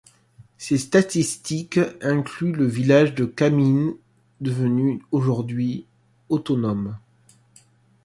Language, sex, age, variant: French, male, 30-39, Français de métropole